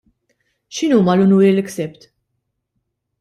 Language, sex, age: Maltese, female, 19-29